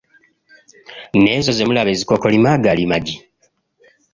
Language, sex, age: Ganda, male, 19-29